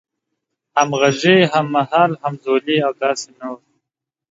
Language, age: Pashto, 19-29